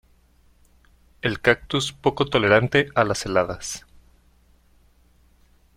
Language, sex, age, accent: Spanish, male, 19-29, México